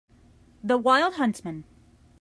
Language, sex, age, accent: English, female, 30-39, United States English